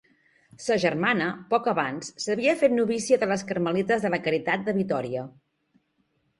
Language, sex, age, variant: Catalan, female, 40-49, Central